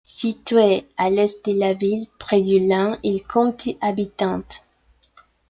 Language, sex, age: French, female, 19-29